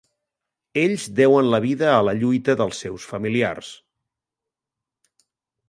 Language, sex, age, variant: Catalan, male, 50-59, Central